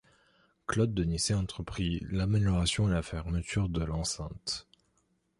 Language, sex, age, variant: French, male, 19-29, Français de métropole